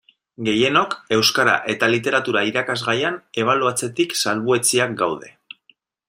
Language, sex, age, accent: Basque, male, 30-39, Mendebalekoa (Araba, Bizkaia, Gipuzkoako mendebaleko herri batzuk)